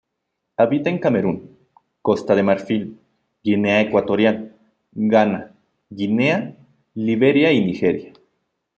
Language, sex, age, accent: Spanish, male, under 19, México